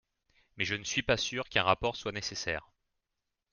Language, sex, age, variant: French, male, 40-49, Français de métropole